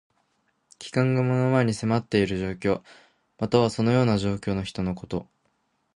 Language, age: Japanese, under 19